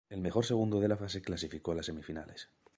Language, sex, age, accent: Spanish, male, 30-39, España: Norte peninsular (Asturias, Castilla y León, Cantabria, País Vasco, Navarra, Aragón, La Rioja, Guadalajara, Cuenca)